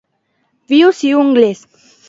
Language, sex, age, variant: Catalan, female, under 19, Alacantí